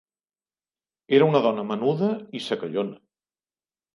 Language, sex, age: Catalan, male, 40-49